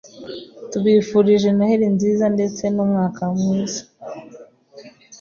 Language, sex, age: Kinyarwanda, female, 40-49